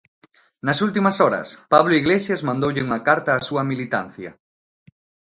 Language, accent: Galician, Normativo (estándar)